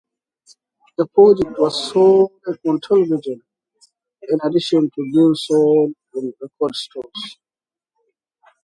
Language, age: English, 30-39